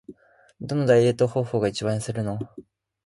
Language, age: Japanese, 19-29